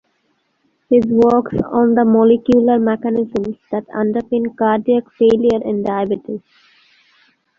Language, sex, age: English, female, 19-29